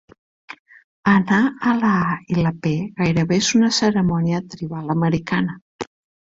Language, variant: Catalan, Septentrional